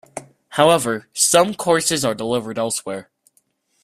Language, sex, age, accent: English, male, under 19, United States English